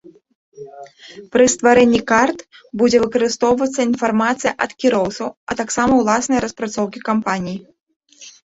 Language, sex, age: Belarusian, female, 19-29